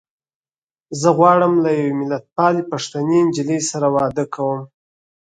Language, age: Pashto, 19-29